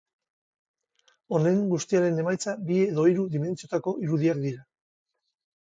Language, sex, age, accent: Basque, male, 50-59, Mendebalekoa (Araba, Bizkaia, Gipuzkoako mendebaleko herri batzuk)